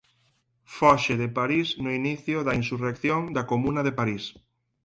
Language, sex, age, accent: Galician, male, 19-29, Atlántico (seseo e gheada)